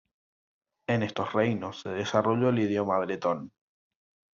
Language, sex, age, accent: Spanish, male, 19-29, Rioplatense: Argentina, Uruguay, este de Bolivia, Paraguay